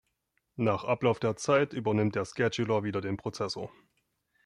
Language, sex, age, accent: German, male, 30-39, Deutschland Deutsch